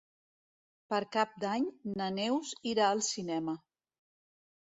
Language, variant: Catalan, Central